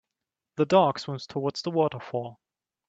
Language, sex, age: English, male, 30-39